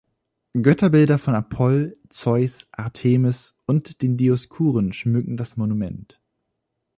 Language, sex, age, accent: German, male, 19-29, Deutschland Deutsch